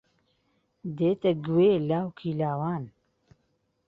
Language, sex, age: Central Kurdish, female, 30-39